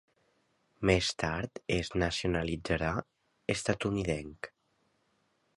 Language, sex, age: Catalan, male, under 19